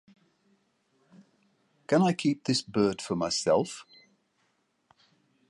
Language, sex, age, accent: English, male, 70-79, England English